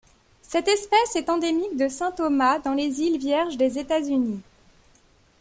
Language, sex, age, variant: French, female, 19-29, Français de métropole